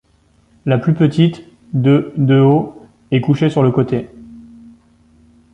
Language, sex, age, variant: French, male, 19-29, Français de métropole